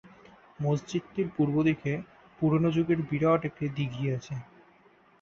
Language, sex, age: Bengali, male, 19-29